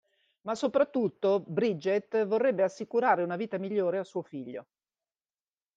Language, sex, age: Italian, female, 50-59